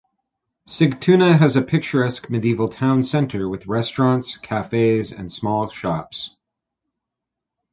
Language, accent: English, United States English